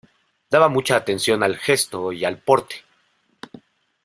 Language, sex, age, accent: Spanish, male, 30-39, México